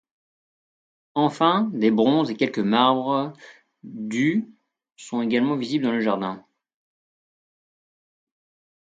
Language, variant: French, Français de métropole